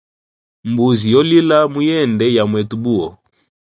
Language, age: Hemba, 19-29